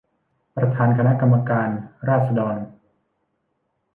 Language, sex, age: Thai, male, 19-29